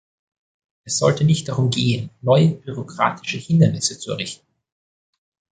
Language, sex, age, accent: German, male, 30-39, Österreichisches Deutsch